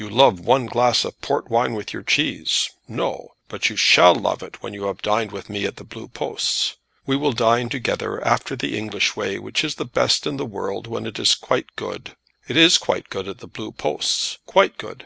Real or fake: real